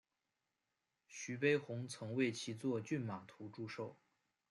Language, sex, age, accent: Chinese, male, 19-29, 出生地：河南省